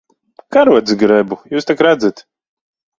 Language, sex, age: Latvian, male, 30-39